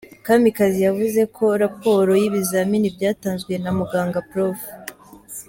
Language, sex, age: Kinyarwanda, female, under 19